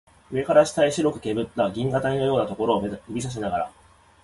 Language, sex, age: Japanese, male, 30-39